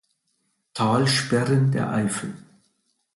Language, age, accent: German, 70-79, Deutschland Deutsch